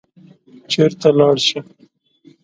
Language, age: Pashto, 19-29